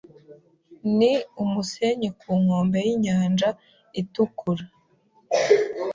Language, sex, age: Kinyarwanda, female, 19-29